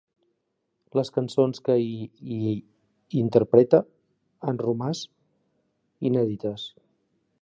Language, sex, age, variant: Catalan, male, 40-49, Central